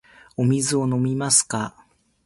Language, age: Japanese, 50-59